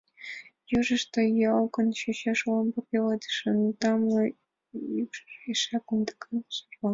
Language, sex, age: Mari, female, under 19